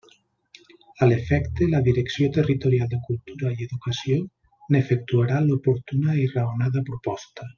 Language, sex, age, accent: Catalan, male, 40-49, valencià